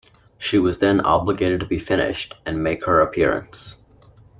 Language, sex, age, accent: English, male, 19-29, Canadian English